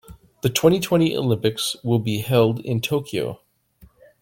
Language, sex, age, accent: English, male, 30-39, Canadian English